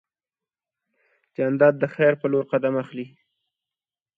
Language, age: Pashto, 19-29